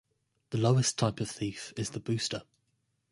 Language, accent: English, England English